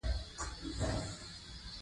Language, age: Pashto, 19-29